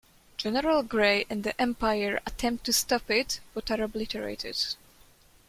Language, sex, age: English, female, under 19